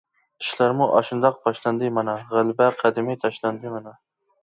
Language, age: Uyghur, 19-29